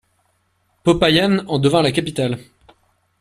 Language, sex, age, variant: French, male, 19-29, Français de métropole